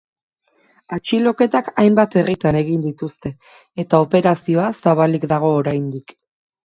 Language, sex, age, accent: Basque, female, 30-39, Erdialdekoa edo Nafarra (Gipuzkoa, Nafarroa)